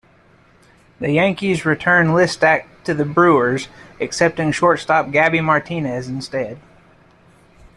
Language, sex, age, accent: English, male, 30-39, United States English